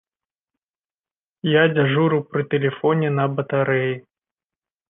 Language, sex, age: Belarusian, male, 30-39